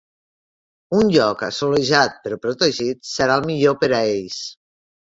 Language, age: Catalan, 60-69